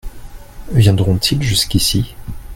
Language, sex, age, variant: French, male, 30-39, Français de métropole